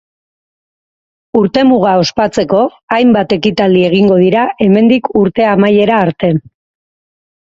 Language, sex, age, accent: Basque, female, 30-39, Mendebalekoa (Araba, Bizkaia, Gipuzkoako mendebaleko herri batzuk)